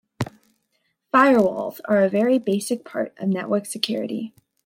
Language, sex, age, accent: English, female, under 19, United States English